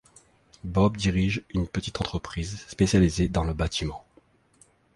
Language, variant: French, Français de métropole